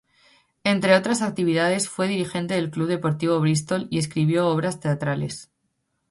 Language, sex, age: Spanish, female, 19-29